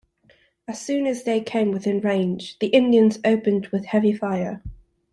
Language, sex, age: English, male, 19-29